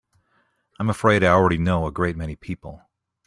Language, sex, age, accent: English, male, 40-49, Canadian English